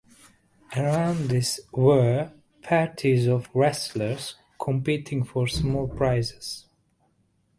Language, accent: English, England English